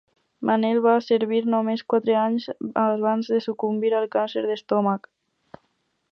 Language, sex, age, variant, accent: Catalan, female, under 19, Alacantí, valencià